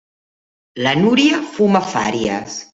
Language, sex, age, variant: Catalan, female, 50-59, Central